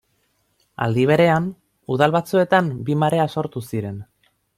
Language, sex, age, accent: Basque, male, 19-29, Mendebalekoa (Araba, Bizkaia, Gipuzkoako mendebaleko herri batzuk)